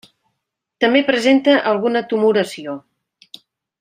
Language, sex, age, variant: Catalan, female, 50-59, Central